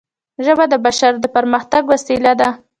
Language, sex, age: Pashto, female, under 19